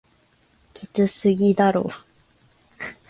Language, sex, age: Japanese, female, 19-29